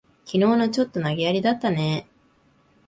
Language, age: Japanese, 19-29